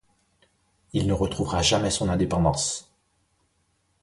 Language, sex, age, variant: French, male, 40-49, Français de métropole